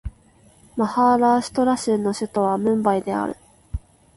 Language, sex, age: Japanese, female, 19-29